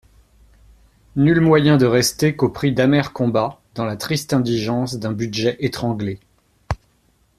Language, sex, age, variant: French, male, 40-49, Français de métropole